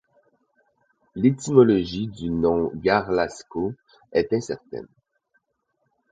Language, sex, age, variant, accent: French, male, 30-39, Français d'Amérique du Nord, Français du Canada